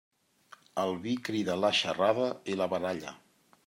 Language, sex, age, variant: Catalan, male, 40-49, Central